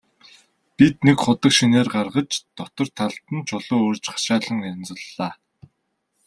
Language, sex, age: Mongolian, male, 19-29